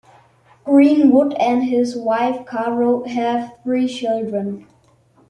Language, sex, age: English, male, under 19